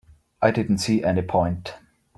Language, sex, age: English, male, 19-29